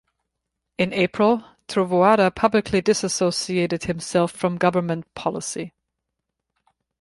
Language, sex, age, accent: English, female, 30-39, United States English